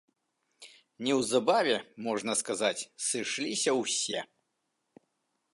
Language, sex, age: Belarusian, male, 40-49